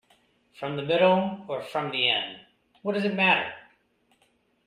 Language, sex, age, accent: English, male, 30-39, United States English